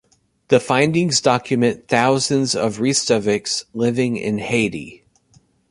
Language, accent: English, United States English